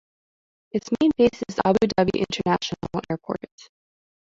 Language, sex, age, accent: English, female, 19-29, United States English